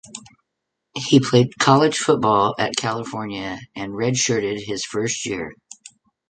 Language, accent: English, United States English